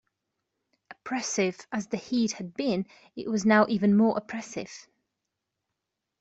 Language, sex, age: English, female, 19-29